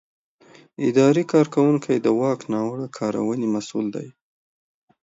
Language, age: Pashto, 19-29